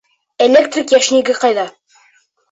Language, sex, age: Bashkir, male, under 19